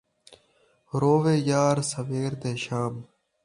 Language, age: Saraiki, under 19